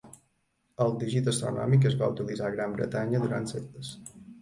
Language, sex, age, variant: Catalan, male, 50-59, Balear